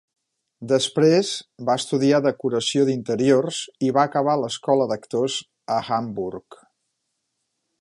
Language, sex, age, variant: Catalan, male, 50-59, Central